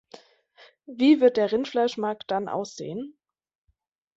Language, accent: German, Deutschland Deutsch